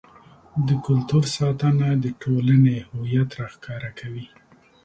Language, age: Pashto, 40-49